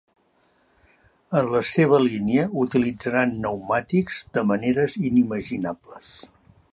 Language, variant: Catalan, Central